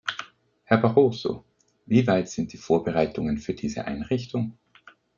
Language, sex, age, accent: German, male, 30-39, Österreichisches Deutsch